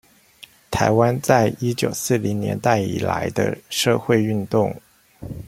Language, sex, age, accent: Chinese, male, 40-49, 出生地：臺中市